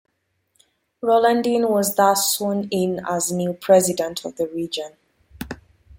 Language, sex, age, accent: English, female, 19-29, England English